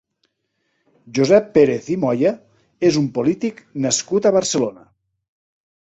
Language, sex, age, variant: Catalan, male, 40-49, Central